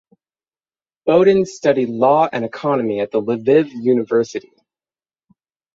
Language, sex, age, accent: English, male, under 19, United States English